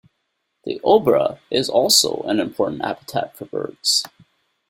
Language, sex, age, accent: English, male, 19-29, United States English